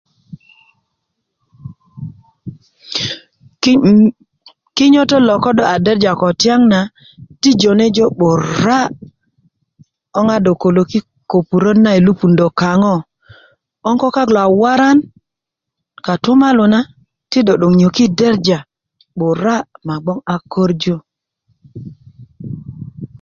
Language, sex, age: Kuku, female, 40-49